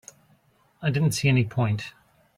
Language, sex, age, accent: English, male, 40-49, England English